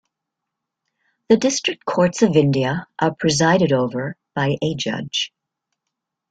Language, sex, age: English, female, 60-69